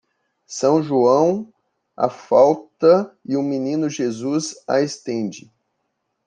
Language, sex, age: Portuguese, male, 40-49